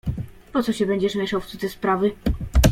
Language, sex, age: Polish, female, 19-29